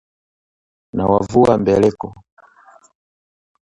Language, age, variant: Swahili, 19-29, Kiswahili cha Bara ya Tanzania